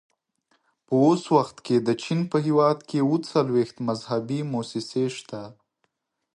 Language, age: Pashto, 30-39